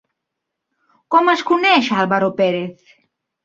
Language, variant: Catalan, Central